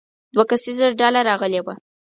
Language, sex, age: Pashto, female, under 19